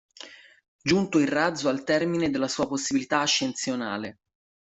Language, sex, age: Italian, male, 30-39